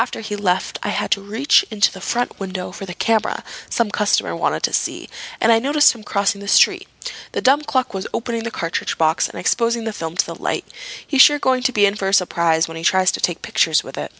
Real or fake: real